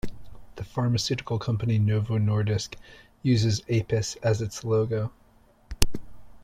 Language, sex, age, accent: English, male, 30-39, United States English